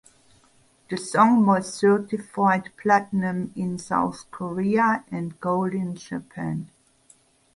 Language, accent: English, German